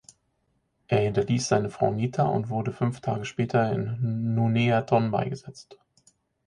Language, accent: German, Deutschland Deutsch